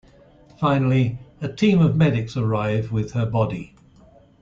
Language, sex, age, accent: English, male, 60-69, England English